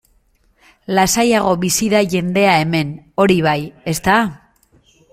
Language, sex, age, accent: Basque, female, 19-29, Mendebalekoa (Araba, Bizkaia, Gipuzkoako mendebaleko herri batzuk)